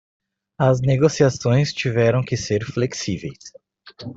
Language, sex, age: Portuguese, male, 19-29